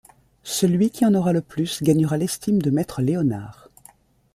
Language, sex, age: French, female, 50-59